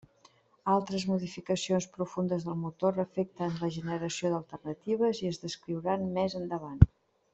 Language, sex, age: Catalan, female, 60-69